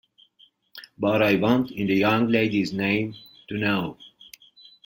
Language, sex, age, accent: English, male, 50-59, United States English